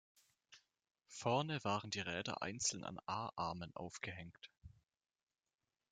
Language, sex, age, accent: German, male, under 19, Deutschland Deutsch